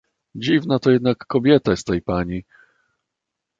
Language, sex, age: Polish, male, 50-59